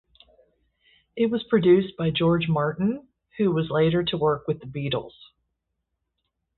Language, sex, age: English, female, 50-59